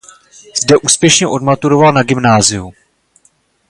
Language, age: Czech, 30-39